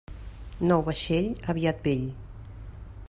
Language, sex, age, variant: Catalan, female, 50-59, Central